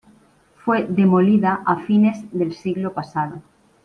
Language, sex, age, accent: Spanish, female, 50-59, España: Centro-Sur peninsular (Madrid, Toledo, Castilla-La Mancha)